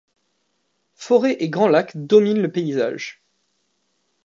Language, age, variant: French, 19-29, Français de métropole